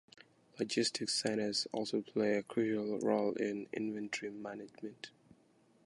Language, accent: English, Kenyan